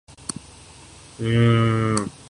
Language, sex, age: Urdu, male, 19-29